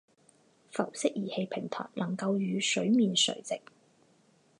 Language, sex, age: Chinese, female, 30-39